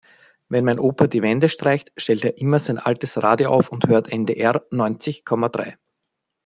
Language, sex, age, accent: German, male, 40-49, Österreichisches Deutsch